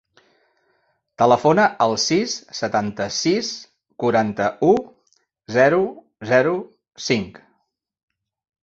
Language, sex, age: Catalan, male, 50-59